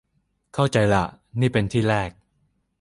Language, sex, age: Thai, male, 19-29